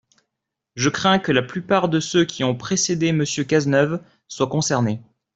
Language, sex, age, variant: French, male, 19-29, Français de métropole